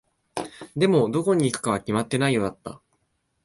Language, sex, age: Japanese, male, 19-29